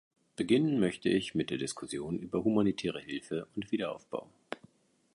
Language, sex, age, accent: German, male, 40-49, Deutschland Deutsch